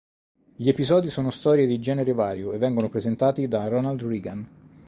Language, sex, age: Italian, male, 30-39